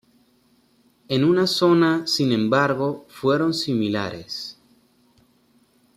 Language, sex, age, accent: Spanish, male, 19-29, México